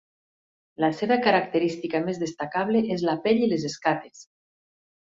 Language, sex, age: Catalan, female, 50-59